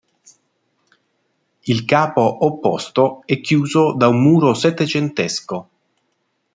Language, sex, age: Italian, male, 40-49